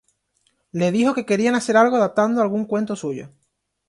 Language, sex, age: Spanish, male, 19-29